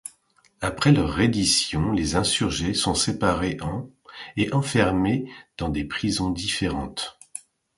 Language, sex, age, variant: French, male, 40-49, Français de métropole